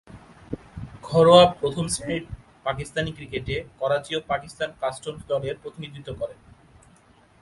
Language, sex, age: Bengali, male, 19-29